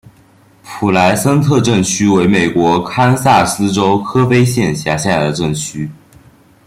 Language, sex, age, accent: Chinese, male, under 19, 出生地：福建省